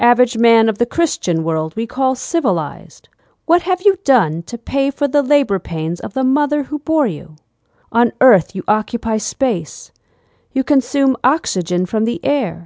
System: none